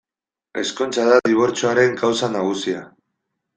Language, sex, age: Basque, male, 19-29